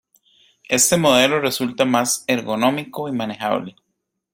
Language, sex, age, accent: Spanish, male, 30-39, América central